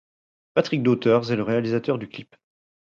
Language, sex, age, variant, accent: French, male, 30-39, Français d'Europe, Français de Belgique